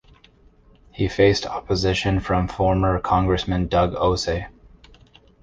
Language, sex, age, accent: English, male, 30-39, Canadian English